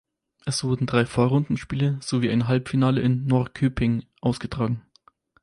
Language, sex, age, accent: German, male, 19-29, Deutschland Deutsch